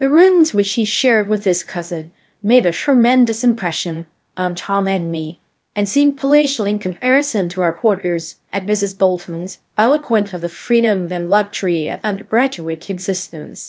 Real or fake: fake